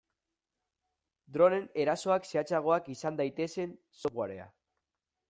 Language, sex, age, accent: Basque, male, 19-29, Mendebalekoa (Araba, Bizkaia, Gipuzkoako mendebaleko herri batzuk)